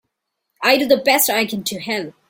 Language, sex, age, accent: English, female, 19-29, India and South Asia (India, Pakistan, Sri Lanka)